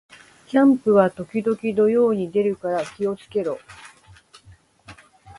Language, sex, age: Japanese, female, 50-59